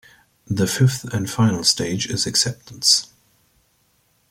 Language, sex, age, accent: English, male, 19-29, United States English